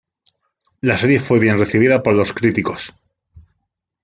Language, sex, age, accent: Spanish, male, 30-39, España: Sur peninsular (Andalucia, Extremadura, Murcia)